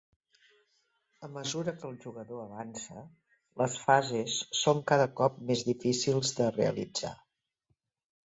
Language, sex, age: Catalan, female, 60-69